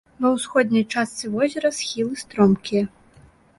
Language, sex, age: Belarusian, female, 19-29